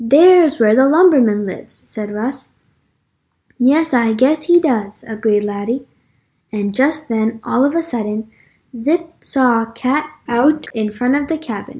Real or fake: real